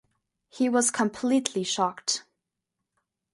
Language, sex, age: English, female, under 19